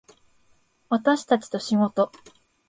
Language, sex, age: Japanese, female, 19-29